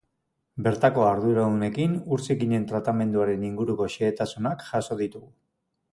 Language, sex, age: Basque, male, 40-49